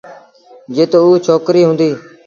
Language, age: Sindhi Bhil, under 19